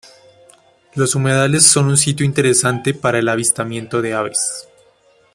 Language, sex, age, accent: Spanish, male, 19-29, América central